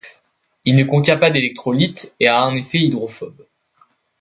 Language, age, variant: French, under 19, Français de métropole